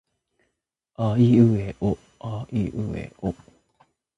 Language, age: Japanese, 30-39